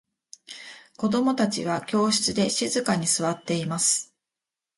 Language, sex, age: Japanese, female, 50-59